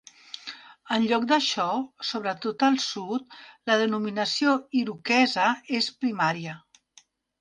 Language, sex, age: Catalan, female, 50-59